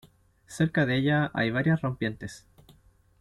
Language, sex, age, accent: Spanish, male, 19-29, Chileno: Chile, Cuyo